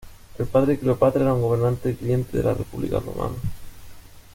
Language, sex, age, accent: Spanish, male, 40-49, España: Sur peninsular (Andalucia, Extremadura, Murcia)